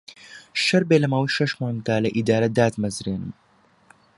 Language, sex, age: Central Kurdish, male, under 19